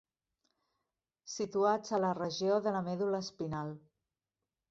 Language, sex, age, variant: Catalan, female, 50-59, Central